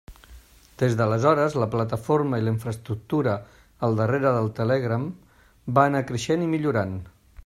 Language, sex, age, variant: Catalan, male, 60-69, Nord-Occidental